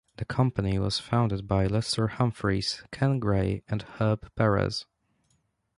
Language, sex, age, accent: English, male, 19-29, England English